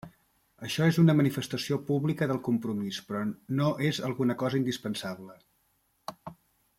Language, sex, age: Catalan, male, 50-59